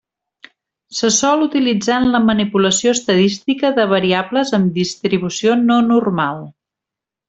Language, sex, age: Catalan, female, 50-59